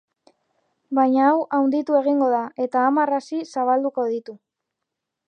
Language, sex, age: Basque, female, 19-29